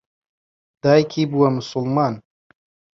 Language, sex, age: Central Kurdish, male, 19-29